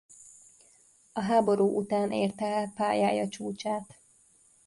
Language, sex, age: Hungarian, female, 19-29